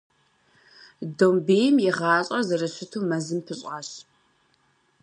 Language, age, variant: Kabardian, 19-29, Адыгэбзэ (Къэбэрдей, Кирил, псоми зэдай)